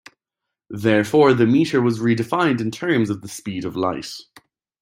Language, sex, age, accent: English, male, 19-29, Irish English